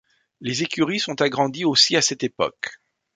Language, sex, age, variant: French, male, 50-59, Français de métropole